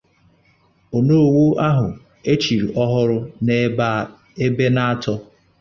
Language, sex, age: Igbo, male, 30-39